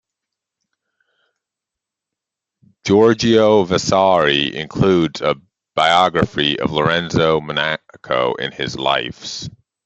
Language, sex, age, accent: English, male, 30-39, Canadian English